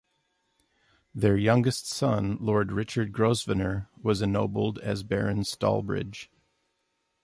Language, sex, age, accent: English, male, 40-49, United States English